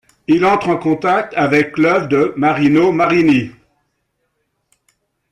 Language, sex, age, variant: French, male, 60-69, Français de métropole